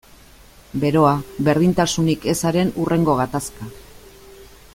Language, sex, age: Basque, female, 50-59